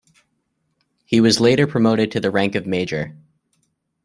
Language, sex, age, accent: English, male, 19-29, United States English